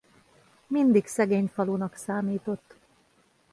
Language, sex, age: Hungarian, female, 40-49